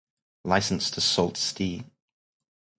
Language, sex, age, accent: English, male, 30-39, England English